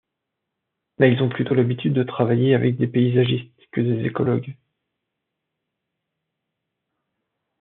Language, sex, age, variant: French, male, 40-49, Français de métropole